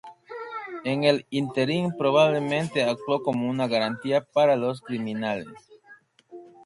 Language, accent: Spanish, España: Norte peninsular (Asturias, Castilla y León, Cantabria, País Vasco, Navarra, Aragón, La Rioja, Guadalajara, Cuenca)